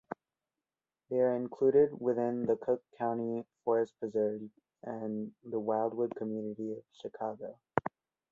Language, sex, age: English, male, 19-29